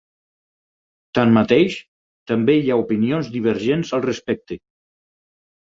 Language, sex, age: Catalan, male, 50-59